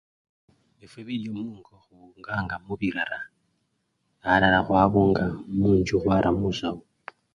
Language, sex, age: Luyia, male, 19-29